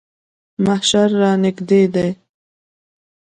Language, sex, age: Pashto, female, 19-29